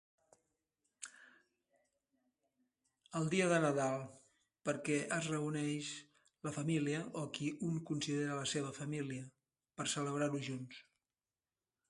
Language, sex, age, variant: Catalan, male, 60-69, Central